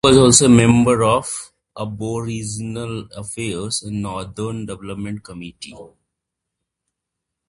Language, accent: English, India and South Asia (India, Pakistan, Sri Lanka)